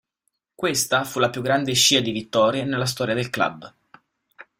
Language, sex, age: Italian, male, 19-29